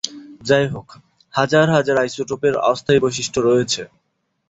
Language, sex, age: Bengali, male, 19-29